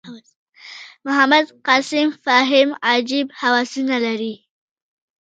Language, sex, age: Pashto, female, under 19